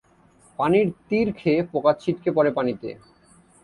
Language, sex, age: Bengali, male, 19-29